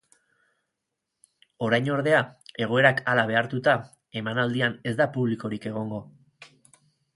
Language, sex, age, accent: Basque, male, 30-39, Erdialdekoa edo Nafarra (Gipuzkoa, Nafarroa)